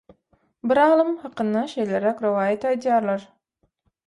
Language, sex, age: Turkmen, female, 19-29